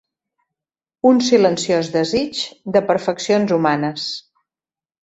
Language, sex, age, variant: Catalan, female, 60-69, Central